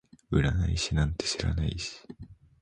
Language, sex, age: Japanese, male, 19-29